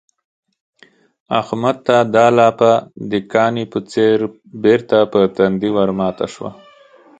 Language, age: Pashto, 30-39